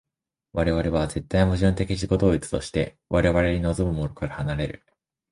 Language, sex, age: Japanese, male, under 19